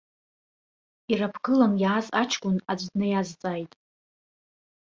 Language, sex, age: Abkhazian, female, under 19